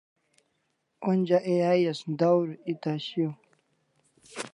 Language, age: Kalasha, 19-29